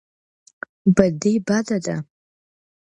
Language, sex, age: Pashto, female, 19-29